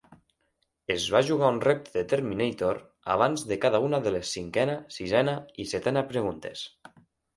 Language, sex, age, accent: Catalan, male, 19-29, central; nord-occidental